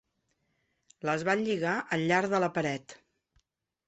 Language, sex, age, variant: Catalan, female, 50-59, Central